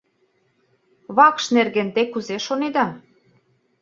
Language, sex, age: Mari, female, 40-49